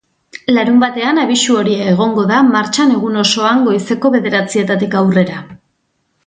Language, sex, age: Basque, female, 40-49